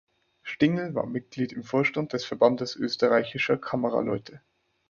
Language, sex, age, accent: German, male, 19-29, Deutschland Deutsch; Österreichisches Deutsch